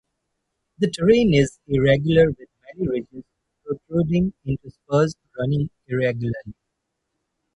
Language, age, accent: English, 30-39, United States English; India and South Asia (India, Pakistan, Sri Lanka)